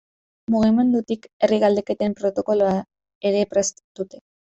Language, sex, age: Basque, female, 19-29